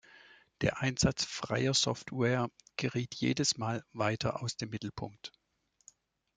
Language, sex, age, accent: German, male, 50-59, Deutschland Deutsch